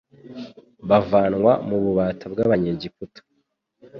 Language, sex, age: Kinyarwanda, male, 19-29